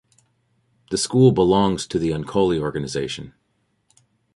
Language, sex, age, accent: English, male, 40-49, United States English